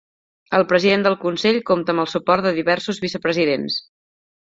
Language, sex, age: Catalan, female, 30-39